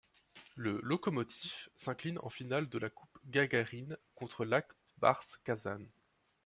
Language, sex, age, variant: French, male, 19-29, Français de métropole